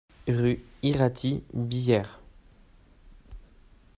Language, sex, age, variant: French, male, 19-29, Français de métropole